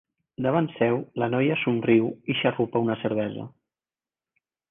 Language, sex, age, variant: Catalan, male, 50-59, Central